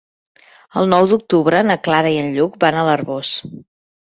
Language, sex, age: Catalan, female, 40-49